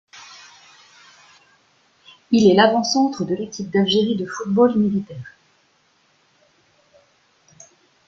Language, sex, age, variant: French, female, 40-49, Français de métropole